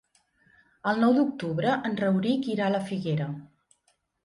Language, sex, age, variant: Catalan, female, 50-59, Central